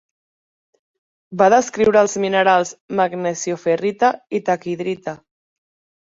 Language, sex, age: Catalan, female, 19-29